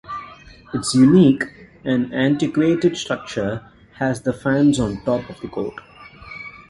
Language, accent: English, India and South Asia (India, Pakistan, Sri Lanka)